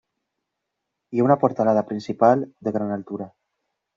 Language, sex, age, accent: Catalan, male, 19-29, valencià